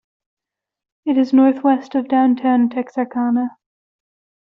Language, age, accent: English, 19-29, United States English